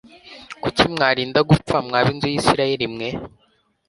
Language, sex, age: Kinyarwanda, male, under 19